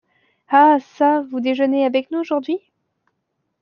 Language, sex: French, female